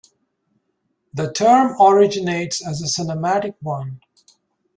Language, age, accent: English, 50-59, United States English